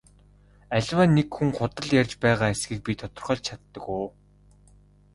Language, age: Mongolian, 19-29